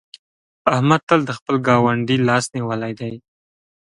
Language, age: Pashto, 19-29